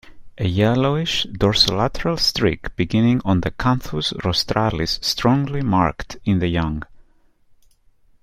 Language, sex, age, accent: English, male, 30-39, England English